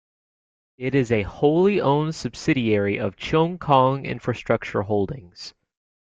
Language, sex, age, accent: English, male, 19-29, United States English